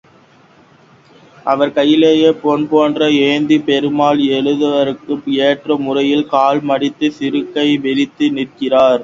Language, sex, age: Tamil, male, under 19